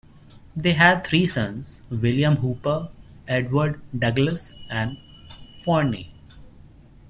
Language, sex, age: English, male, 19-29